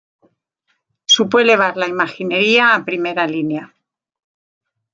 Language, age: Spanish, 60-69